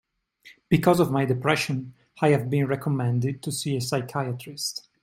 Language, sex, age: English, male, 30-39